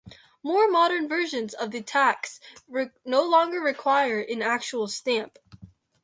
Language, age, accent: English, under 19, United States English